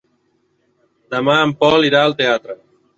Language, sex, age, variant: Catalan, male, 30-39, Central